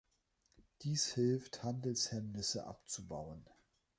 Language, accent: German, Deutschland Deutsch